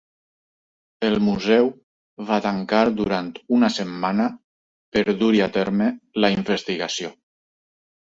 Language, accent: Catalan, valencià